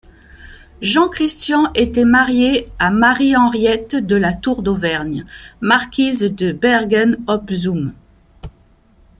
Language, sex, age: French, female, 50-59